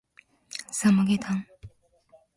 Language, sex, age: Japanese, female, 19-29